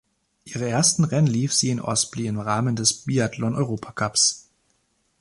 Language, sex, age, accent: German, male, 19-29, Deutschland Deutsch